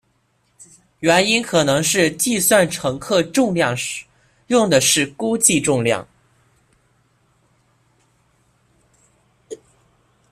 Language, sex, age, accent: Chinese, male, under 19, 出生地：江西省